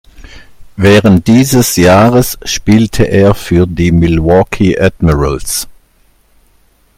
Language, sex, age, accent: German, male, 60-69, Deutschland Deutsch